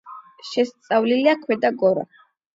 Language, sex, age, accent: Georgian, male, under 19, ჩვეულებრივი